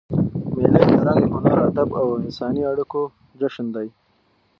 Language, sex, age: Pashto, male, 19-29